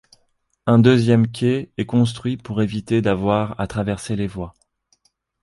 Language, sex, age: French, male, 30-39